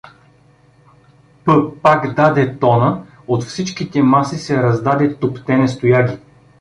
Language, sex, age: Bulgarian, male, 40-49